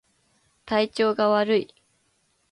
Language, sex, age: Japanese, female, 19-29